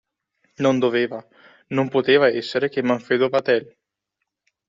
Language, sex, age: Italian, male, 19-29